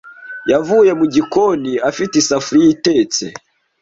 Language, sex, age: Kinyarwanda, male, 19-29